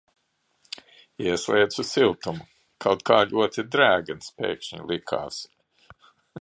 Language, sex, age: Latvian, male, 70-79